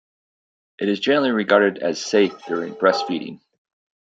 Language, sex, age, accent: English, male, 50-59, United States English